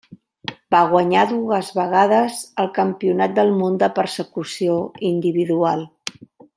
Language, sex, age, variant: Catalan, female, 50-59, Central